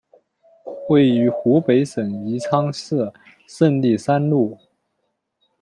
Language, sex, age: Chinese, male, 30-39